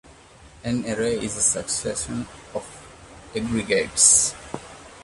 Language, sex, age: English, male, 30-39